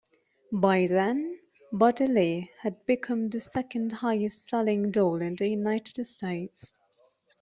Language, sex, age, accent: English, female, 19-29, England English